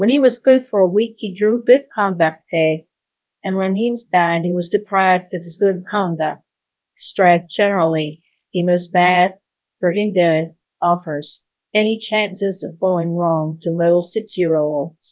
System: TTS, VITS